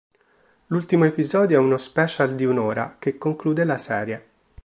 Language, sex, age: Italian, male, 19-29